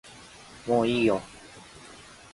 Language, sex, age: Japanese, male, 19-29